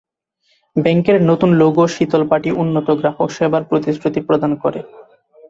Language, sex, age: Bengali, male, 19-29